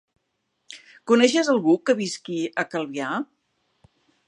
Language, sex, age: Catalan, female, 60-69